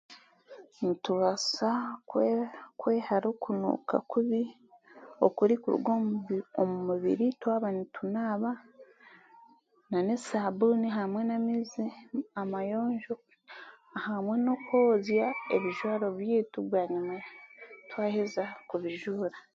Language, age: Chiga, 19-29